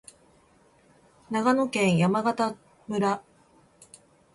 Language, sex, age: Japanese, female, 30-39